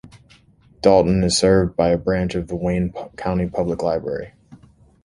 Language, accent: English, United States English